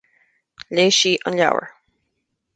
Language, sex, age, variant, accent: Irish, female, 30-39, Gaeilge Chonnacht, Cainteoir dúchais, Gaeltacht